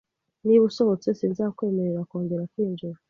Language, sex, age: Kinyarwanda, female, 30-39